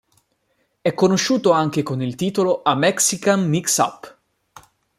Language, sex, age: Italian, male, 19-29